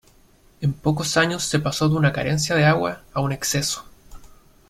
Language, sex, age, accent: Spanish, male, 19-29, Chileno: Chile, Cuyo